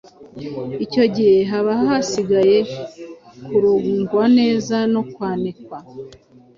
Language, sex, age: Kinyarwanda, female, 19-29